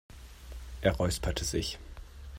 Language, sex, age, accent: German, male, 19-29, Deutschland Deutsch